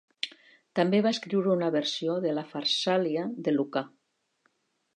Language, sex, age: Catalan, female, 60-69